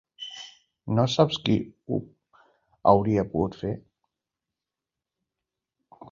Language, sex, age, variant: Catalan, male, 50-59, Central